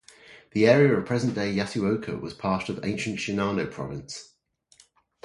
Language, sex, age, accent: English, male, 30-39, England English